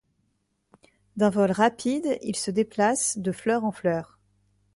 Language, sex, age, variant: French, female, 19-29, Français de métropole